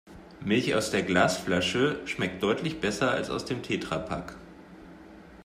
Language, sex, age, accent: German, male, 19-29, Deutschland Deutsch